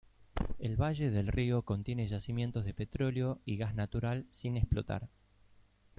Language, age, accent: Spanish, 30-39, Rioplatense: Argentina, Uruguay, este de Bolivia, Paraguay